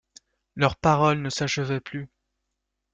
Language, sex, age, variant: French, male, 19-29, Français de métropole